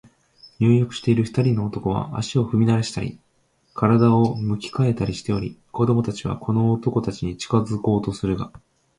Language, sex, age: Japanese, male, 19-29